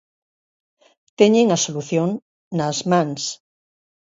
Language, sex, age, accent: Galician, female, 60-69, Normativo (estándar)